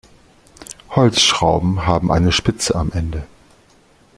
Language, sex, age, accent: German, male, 40-49, Deutschland Deutsch